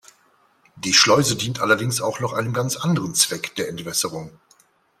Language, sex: German, male